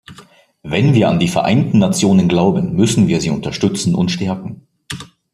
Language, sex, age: German, male, 19-29